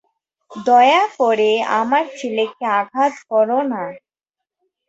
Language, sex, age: Bengali, female, 19-29